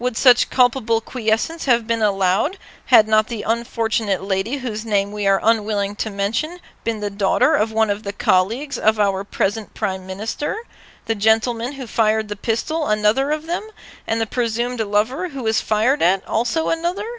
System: none